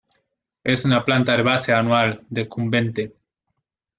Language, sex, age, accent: Spanish, male, 19-29, Andino-Pacífico: Colombia, Perú, Ecuador, oeste de Bolivia y Venezuela andina